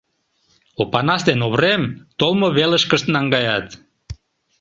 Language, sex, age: Mari, male, 50-59